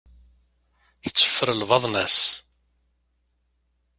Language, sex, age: Kabyle, male, 40-49